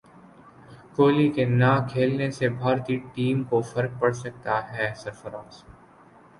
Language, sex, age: Urdu, male, 19-29